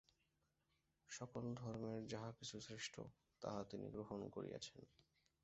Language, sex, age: Bengali, male, 19-29